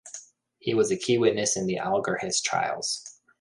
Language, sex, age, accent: English, male, 30-39, United States English